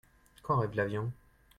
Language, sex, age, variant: French, male, 30-39, Français de métropole